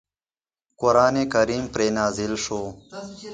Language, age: Pashto, 19-29